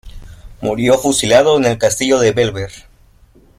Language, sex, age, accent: Spanish, male, under 19, México